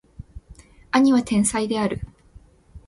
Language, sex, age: Japanese, female, 19-29